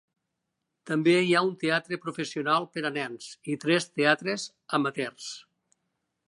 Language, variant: Catalan, Nord-Occidental